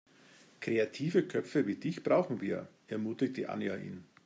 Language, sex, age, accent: German, male, 50-59, Deutschland Deutsch